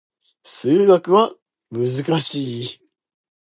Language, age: Japanese, under 19